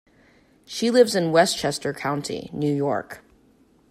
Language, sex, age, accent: English, female, 30-39, United States English